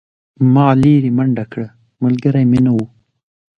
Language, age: Pashto, 19-29